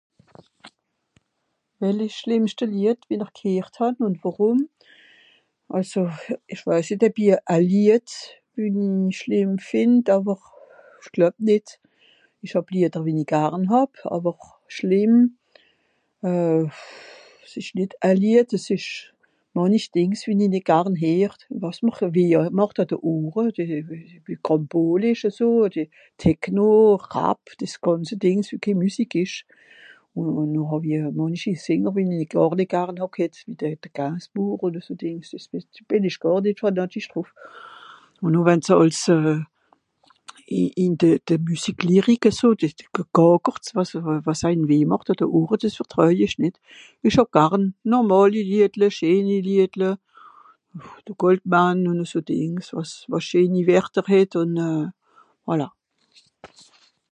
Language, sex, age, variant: Swiss German, female, 50-59, Nordniederàlemmànisch (Rishoffe, Zàwere, Bùsswìller, Hawenau, Brüemt, Stroossbùri, Molse, Dàmbàch, Schlettstàtt, Pfàlzbùri usw.)